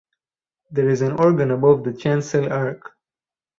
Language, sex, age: English, male, 19-29